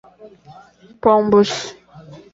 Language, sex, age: Portuguese, female, 19-29